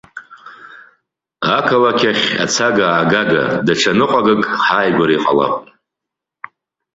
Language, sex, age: Abkhazian, male, 40-49